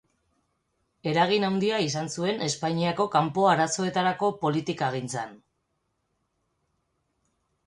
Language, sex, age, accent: Basque, female, 40-49, Erdialdekoa edo Nafarra (Gipuzkoa, Nafarroa)